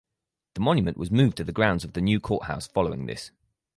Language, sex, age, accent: English, male, 19-29, England English